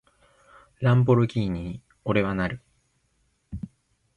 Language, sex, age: Japanese, male, 19-29